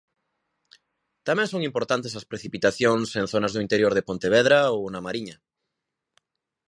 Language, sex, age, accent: Galician, male, 19-29, Atlántico (seseo e gheada)